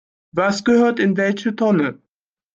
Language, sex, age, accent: German, male, 40-49, Deutschland Deutsch